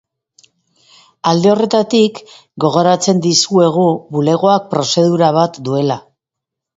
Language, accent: Basque, Mendebalekoa (Araba, Bizkaia, Gipuzkoako mendebaleko herri batzuk)